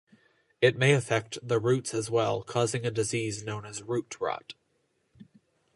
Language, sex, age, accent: English, male, under 19, United States English